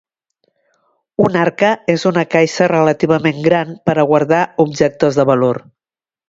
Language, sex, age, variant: Catalan, female, 50-59, Septentrional